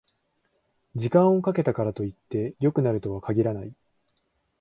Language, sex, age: Japanese, male, 19-29